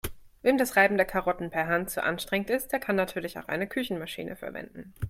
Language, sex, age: German, female, 30-39